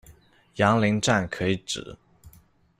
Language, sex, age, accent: Chinese, male, under 19, 出生地：浙江省